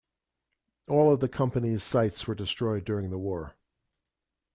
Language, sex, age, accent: English, male, 70-79, United States English